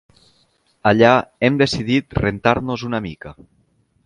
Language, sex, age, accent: Catalan, male, 19-29, valencià; valencià meridional